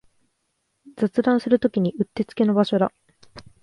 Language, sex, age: Japanese, female, 19-29